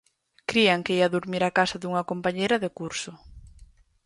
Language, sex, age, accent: Galician, female, 19-29, Normativo (estándar)